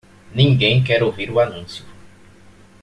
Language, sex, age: Portuguese, male, 19-29